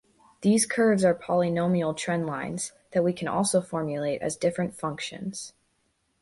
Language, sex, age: English, female, under 19